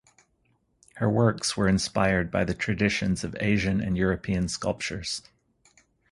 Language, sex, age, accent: English, male, 50-59, United States English